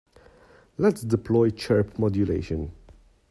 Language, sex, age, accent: English, male, 30-39, England English